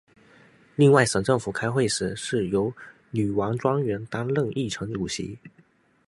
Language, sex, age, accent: Chinese, male, 19-29, 出生地：福建省